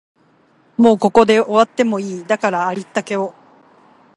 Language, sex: Japanese, female